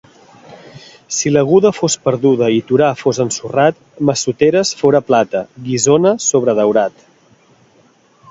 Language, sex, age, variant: Catalan, male, 40-49, Central